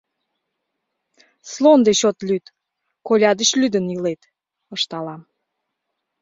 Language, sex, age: Mari, female, 19-29